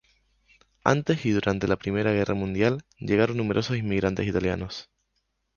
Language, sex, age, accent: Spanish, male, 19-29, España: Islas Canarias